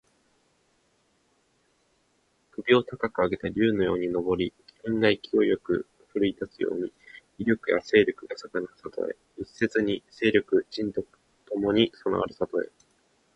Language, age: Japanese, under 19